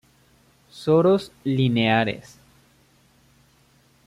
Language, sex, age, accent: Spanish, male, 19-29, Andino-Pacífico: Colombia, Perú, Ecuador, oeste de Bolivia y Venezuela andina